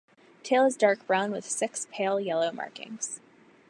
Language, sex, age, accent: English, female, under 19, United States English